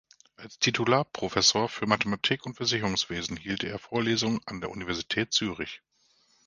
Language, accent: German, Deutschland Deutsch